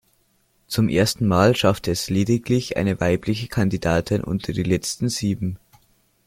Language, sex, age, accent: German, male, 90+, Österreichisches Deutsch